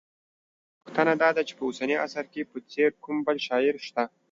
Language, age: Pashto, 19-29